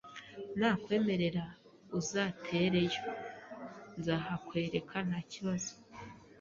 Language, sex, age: Kinyarwanda, female, 19-29